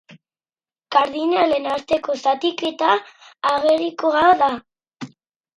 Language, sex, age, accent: Basque, female, under 19, Erdialdekoa edo Nafarra (Gipuzkoa, Nafarroa)